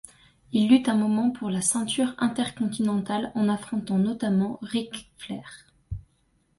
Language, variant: French, Français de métropole